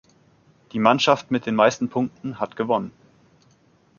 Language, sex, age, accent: German, male, 30-39, Deutschland Deutsch